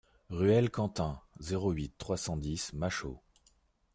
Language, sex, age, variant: French, male, 30-39, Français de métropole